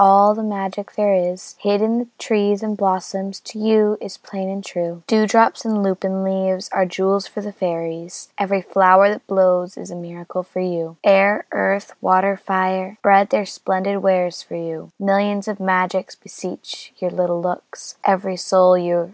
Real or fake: real